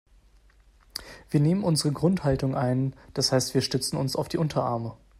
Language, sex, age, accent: German, male, 19-29, Deutschland Deutsch